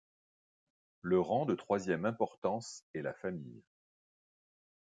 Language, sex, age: French, male, 40-49